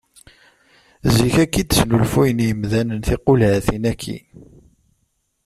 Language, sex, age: Kabyle, male, 30-39